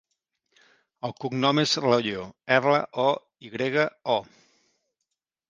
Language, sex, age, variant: Catalan, male, 40-49, Central